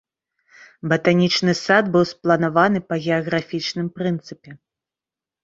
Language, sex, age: Belarusian, female, 30-39